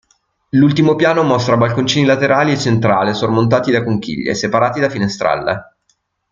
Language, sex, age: Italian, male, 19-29